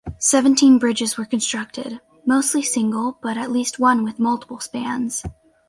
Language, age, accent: English, under 19, United States English